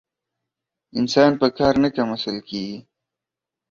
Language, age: Pashto, 19-29